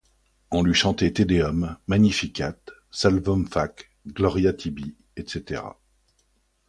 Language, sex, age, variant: French, male, 50-59, Français de métropole